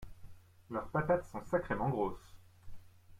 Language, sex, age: French, male, 30-39